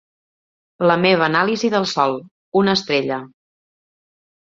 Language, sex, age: Catalan, female, 30-39